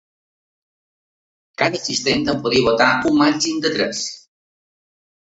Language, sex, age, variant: Catalan, male, 50-59, Balear